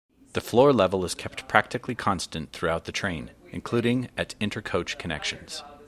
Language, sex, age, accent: English, male, 40-49, United States English